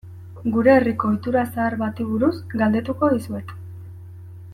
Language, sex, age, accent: Basque, female, 19-29, Erdialdekoa edo Nafarra (Gipuzkoa, Nafarroa)